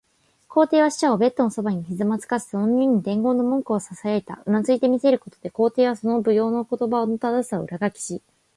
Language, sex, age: Japanese, female, 19-29